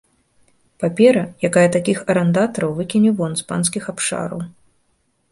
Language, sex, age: Belarusian, female, 30-39